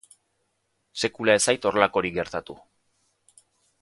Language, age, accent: Basque, 40-49, Erdialdekoa edo Nafarra (Gipuzkoa, Nafarroa)